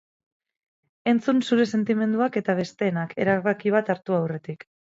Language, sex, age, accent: Basque, female, 30-39, Mendebalekoa (Araba, Bizkaia, Gipuzkoako mendebaleko herri batzuk)